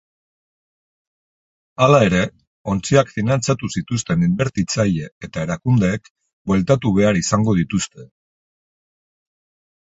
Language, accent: Basque, Mendebalekoa (Araba, Bizkaia, Gipuzkoako mendebaleko herri batzuk)